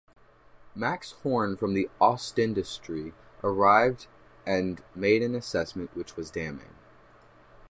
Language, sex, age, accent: English, male, under 19, United States English